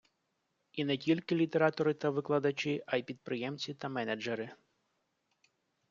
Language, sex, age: Ukrainian, male, 40-49